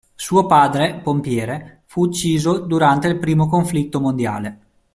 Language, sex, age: Italian, male, 30-39